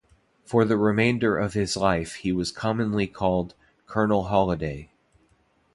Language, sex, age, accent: English, male, 30-39, United States English